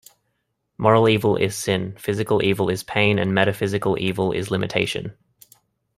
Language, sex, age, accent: English, male, 19-29, Australian English